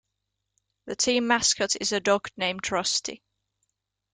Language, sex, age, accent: English, female, 19-29, England English